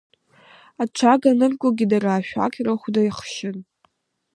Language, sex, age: Abkhazian, female, under 19